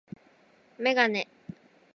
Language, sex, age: Japanese, female, 19-29